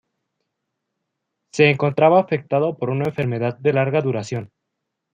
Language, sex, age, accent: Spanish, male, 19-29, México